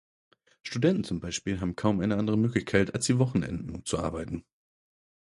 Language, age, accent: German, 30-39, Deutschland Deutsch